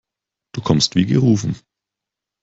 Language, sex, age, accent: German, male, 19-29, Deutschland Deutsch